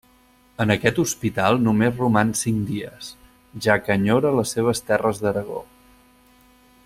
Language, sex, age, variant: Catalan, male, 40-49, Central